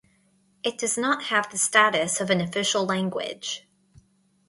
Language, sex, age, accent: English, female, under 19, United States English